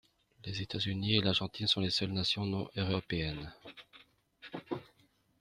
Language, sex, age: French, male, 30-39